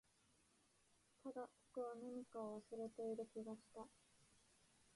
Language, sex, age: Japanese, female, 19-29